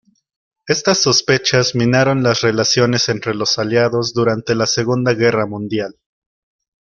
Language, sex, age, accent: Spanish, male, 19-29, México